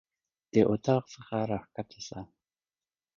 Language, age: Pashto, 30-39